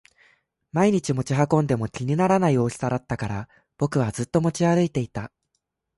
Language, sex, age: Japanese, male, under 19